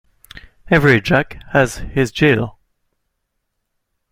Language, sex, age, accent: English, male, 19-29, United States English